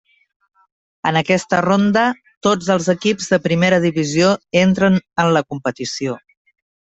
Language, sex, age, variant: Catalan, female, 50-59, Septentrional